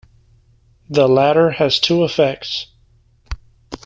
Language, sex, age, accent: English, male, 19-29, United States English